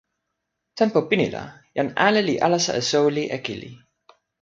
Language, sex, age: Toki Pona, male, 19-29